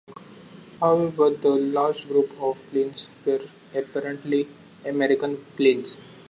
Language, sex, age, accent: English, male, 19-29, India and South Asia (India, Pakistan, Sri Lanka)